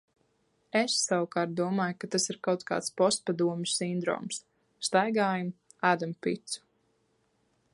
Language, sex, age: Latvian, female, 19-29